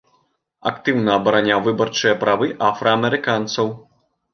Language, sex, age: Belarusian, male, 30-39